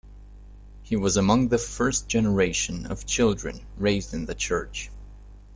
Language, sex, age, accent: English, male, 19-29, United States English